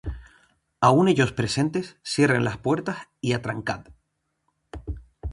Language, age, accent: Spanish, 19-29, España: Islas Canarias